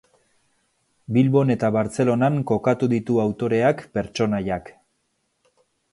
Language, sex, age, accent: Basque, male, 40-49, Erdialdekoa edo Nafarra (Gipuzkoa, Nafarroa)